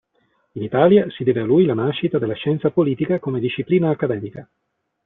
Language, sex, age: Italian, male, 40-49